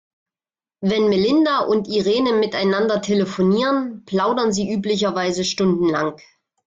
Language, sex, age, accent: German, female, 40-49, Deutschland Deutsch